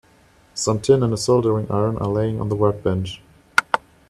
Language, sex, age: English, male, 19-29